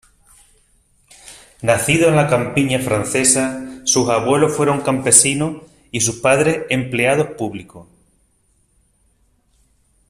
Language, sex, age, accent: Spanish, male, 50-59, España: Sur peninsular (Andalucia, Extremadura, Murcia)